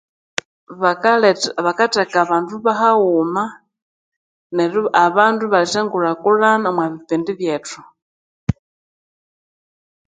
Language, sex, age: Konzo, female, 30-39